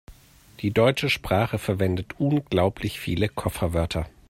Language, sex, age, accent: German, male, 40-49, Deutschland Deutsch